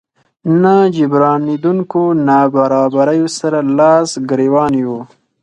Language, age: Pashto, 19-29